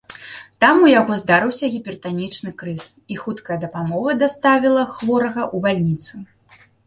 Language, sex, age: Belarusian, female, 30-39